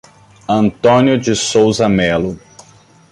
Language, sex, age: Portuguese, male, 30-39